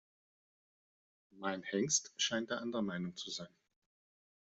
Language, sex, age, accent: German, male, 50-59, Deutschland Deutsch